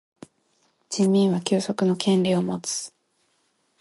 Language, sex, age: Japanese, female, 19-29